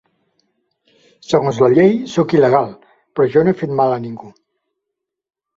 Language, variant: Catalan, Central